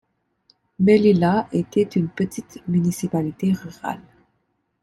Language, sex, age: French, female, 30-39